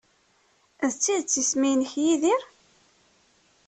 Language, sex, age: Kabyle, female, 30-39